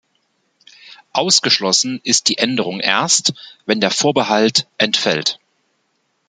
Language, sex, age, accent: German, male, 40-49, Deutschland Deutsch